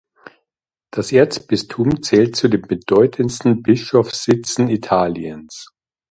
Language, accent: German, Deutschland Deutsch